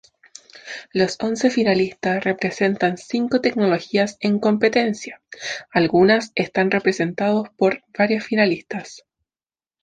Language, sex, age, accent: Spanish, female, under 19, Chileno: Chile, Cuyo